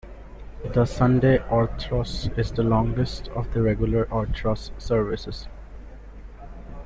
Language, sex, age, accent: English, male, 19-29, India and South Asia (India, Pakistan, Sri Lanka)